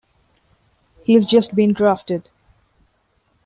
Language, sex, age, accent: English, female, 19-29, India and South Asia (India, Pakistan, Sri Lanka)